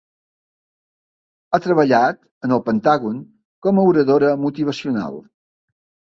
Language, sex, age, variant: Catalan, male, 60-69, Balear